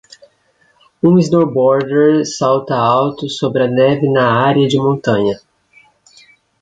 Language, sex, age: Portuguese, male, 19-29